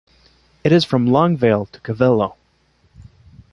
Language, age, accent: English, 19-29, Canadian English